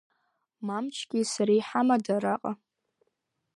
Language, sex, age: Abkhazian, female, under 19